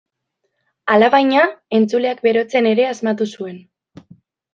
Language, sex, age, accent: Basque, female, 19-29, Mendebalekoa (Araba, Bizkaia, Gipuzkoako mendebaleko herri batzuk)